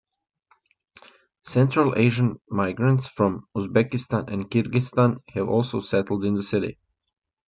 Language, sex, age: English, male, 19-29